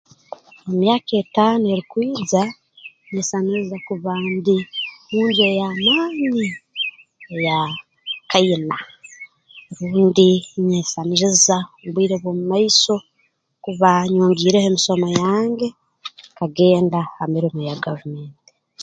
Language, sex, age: Tooro, female, 30-39